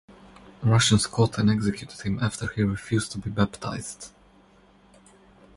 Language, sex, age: English, male, 30-39